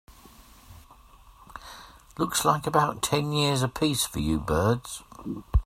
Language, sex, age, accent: English, male, 50-59, England English